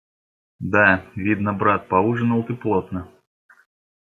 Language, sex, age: Russian, male, 30-39